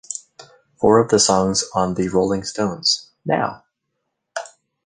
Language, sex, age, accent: English, male, 30-39, United States English